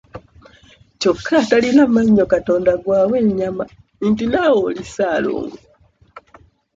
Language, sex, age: Ganda, male, 19-29